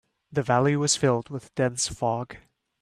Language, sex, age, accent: English, male, 30-39, United States English